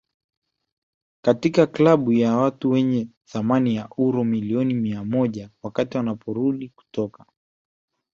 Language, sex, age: Swahili, male, 19-29